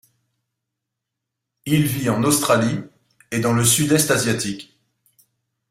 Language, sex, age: French, male, 50-59